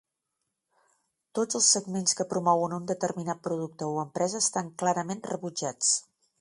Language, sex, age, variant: Catalan, female, 50-59, Nord-Occidental